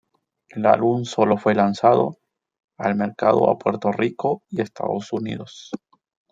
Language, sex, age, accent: Spanish, male, 40-49, Andino-Pacífico: Colombia, Perú, Ecuador, oeste de Bolivia y Venezuela andina